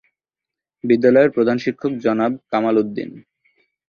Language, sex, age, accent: Bengali, male, 19-29, Bangladeshi